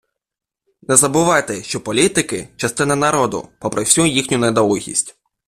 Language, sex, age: Ukrainian, male, under 19